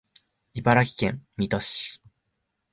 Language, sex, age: Japanese, male, 19-29